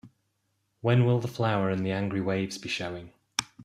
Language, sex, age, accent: English, male, 30-39, England English